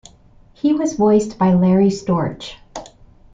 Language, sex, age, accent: English, female, 40-49, United States English